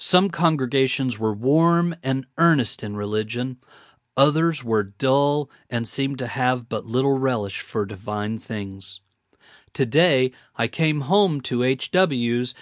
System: none